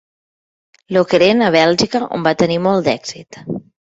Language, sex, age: Catalan, female, 40-49